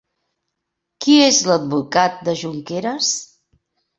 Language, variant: Catalan, Central